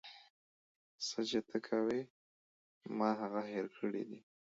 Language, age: Pashto, 30-39